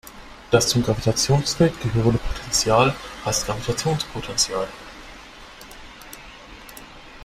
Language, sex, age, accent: German, male, under 19, Deutschland Deutsch